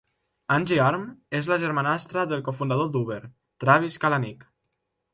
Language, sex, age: Catalan, male, under 19